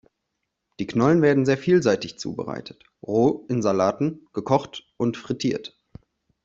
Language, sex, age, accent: German, male, 19-29, Deutschland Deutsch